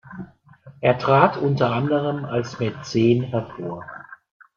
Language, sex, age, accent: German, male, 50-59, Deutschland Deutsch